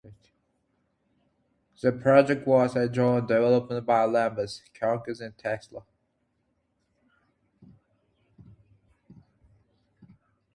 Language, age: English, 19-29